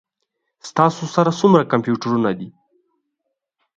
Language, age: Pashto, under 19